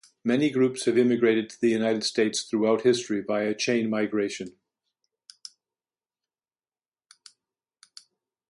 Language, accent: English, Canadian English